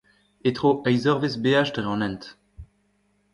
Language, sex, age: Breton, male, 19-29